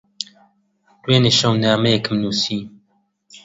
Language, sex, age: Central Kurdish, male, under 19